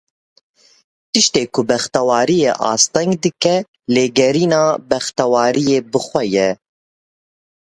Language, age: Kurdish, 19-29